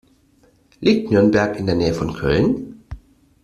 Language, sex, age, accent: German, male, 30-39, Deutschland Deutsch